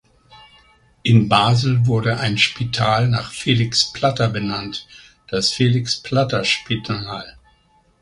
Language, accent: German, Deutschland Deutsch